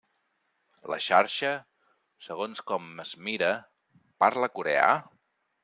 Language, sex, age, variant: Catalan, male, 40-49, Central